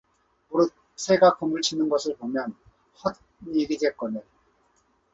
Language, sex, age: Korean, male, 40-49